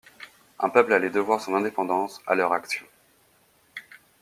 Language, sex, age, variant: French, male, 19-29, Français de métropole